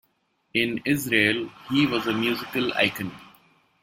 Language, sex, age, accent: English, male, 19-29, India and South Asia (India, Pakistan, Sri Lanka)